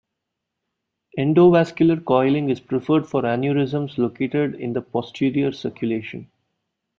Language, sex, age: English, male, 19-29